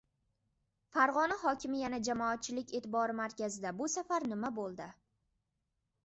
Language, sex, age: Uzbek, female, under 19